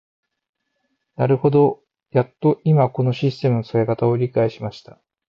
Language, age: Japanese, 40-49